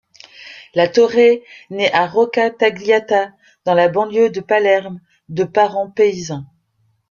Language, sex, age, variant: French, female, 50-59, Français de métropole